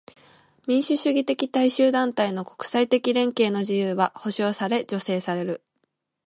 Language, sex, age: Japanese, female, 19-29